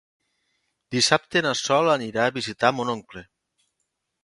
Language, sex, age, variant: Catalan, male, 30-39, Nord-Occidental